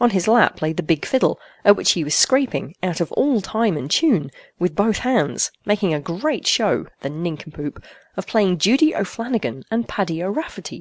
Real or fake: real